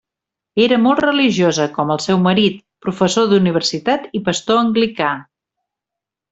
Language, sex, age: Catalan, female, 50-59